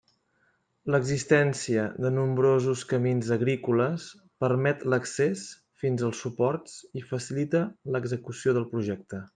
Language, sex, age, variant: Catalan, male, 30-39, Central